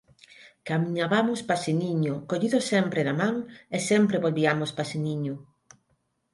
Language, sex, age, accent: Galician, female, 50-59, Neofalante